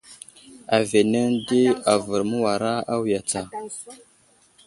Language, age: Wuzlam, 19-29